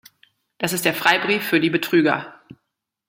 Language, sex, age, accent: German, female, 40-49, Deutschland Deutsch